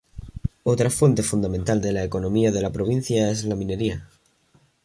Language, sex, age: Spanish, male, under 19